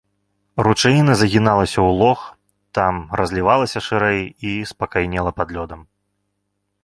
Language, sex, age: Belarusian, male, 19-29